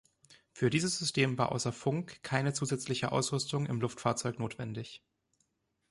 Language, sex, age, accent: German, male, 30-39, Deutschland Deutsch